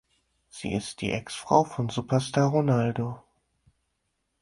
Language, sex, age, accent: German, male, 19-29, Deutschland Deutsch